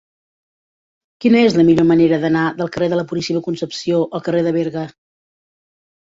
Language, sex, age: Catalan, female, 50-59